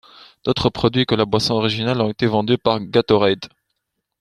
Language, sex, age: French, female, 30-39